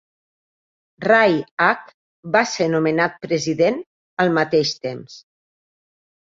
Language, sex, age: Catalan, female, 40-49